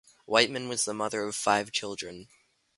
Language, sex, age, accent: English, male, under 19, Canadian English